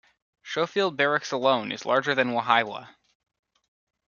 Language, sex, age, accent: English, male, under 19, United States English